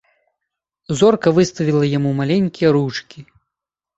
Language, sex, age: Belarusian, male, 19-29